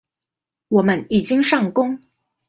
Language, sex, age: Chinese, female, 30-39